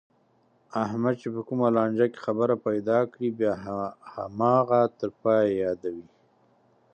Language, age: Pashto, 40-49